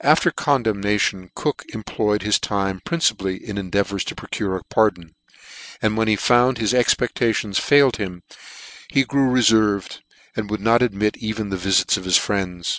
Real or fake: real